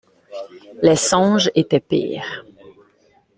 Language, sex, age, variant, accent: French, female, 19-29, Français d'Amérique du Nord, Français du Canada